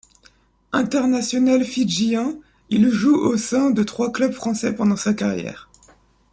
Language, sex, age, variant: French, male, under 19, Français de métropole